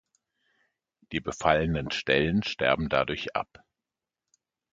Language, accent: German, Deutschland Deutsch